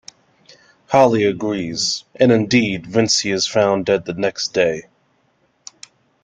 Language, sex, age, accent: English, male, 30-39, United States English